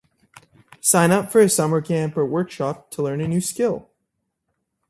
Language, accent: English, United States English